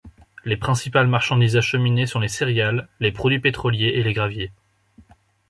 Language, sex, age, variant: French, male, 19-29, Français de métropole